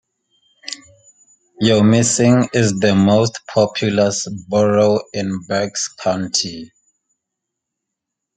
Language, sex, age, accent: English, male, 19-29, Southern African (South Africa, Zimbabwe, Namibia)